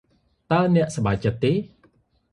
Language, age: Khmer, 30-39